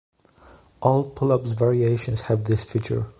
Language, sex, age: English, male, 19-29